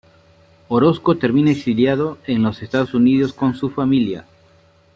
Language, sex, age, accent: Spanish, male, 40-49, Andino-Pacífico: Colombia, Perú, Ecuador, oeste de Bolivia y Venezuela andina